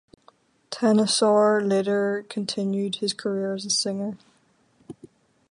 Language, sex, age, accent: English, female, 19-29, Irish English